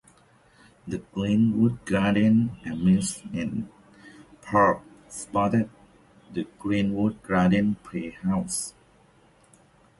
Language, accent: English, United States English